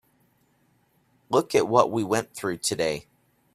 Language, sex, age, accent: English, male, 30-39, United States English